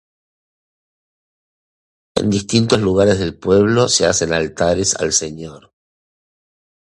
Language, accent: Spanish, Rioplatense: Argentina, Uruguay, este de Bolivia, Paraguay